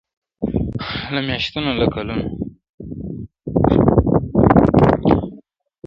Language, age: Pashto, 19-29